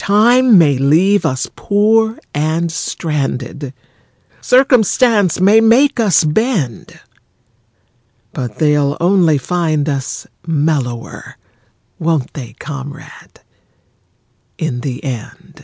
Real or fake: real